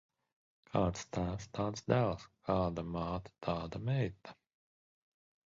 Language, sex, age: Latvian, male, 40-49